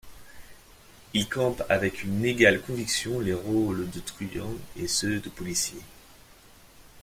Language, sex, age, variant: French, male, 30-39, Français de métropole